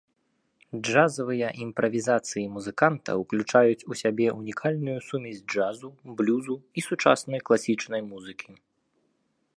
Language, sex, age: Belarusian, male, 19-29